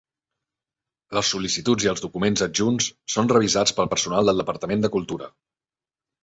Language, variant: Catalan, Central